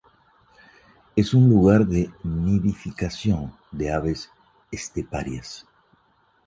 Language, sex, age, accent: Spanish, male, 50-59, Andino-Pacífico: Colombia, Perú, Ecuador, oeste de Bolivia y Venezuela andina